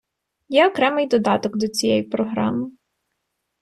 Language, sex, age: Ukrainian, female, 30-39